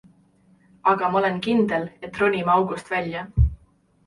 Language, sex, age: Estonian, female, 19-29